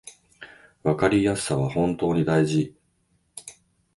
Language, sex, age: Japanese, male, 50-59